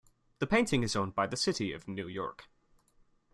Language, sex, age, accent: English, male, 19-29, England English